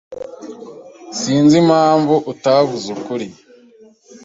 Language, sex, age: Kinyarwanda, male, 19-29